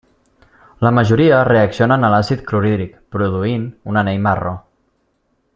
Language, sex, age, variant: Catalan, male, 30-39, Septentrional